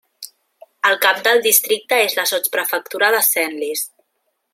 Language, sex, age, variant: Catalan, female, 19-29, Central